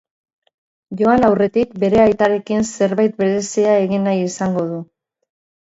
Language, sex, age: Basque, female, 50-59